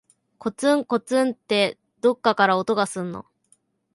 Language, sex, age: Japanese, male, 19-29